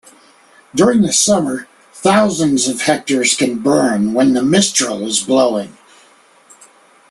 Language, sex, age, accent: English, male, 50-59, United States English